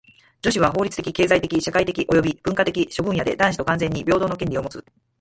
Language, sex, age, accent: Japanese, female, 40-49, 関西弁